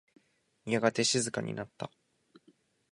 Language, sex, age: Japanese, male, 19-29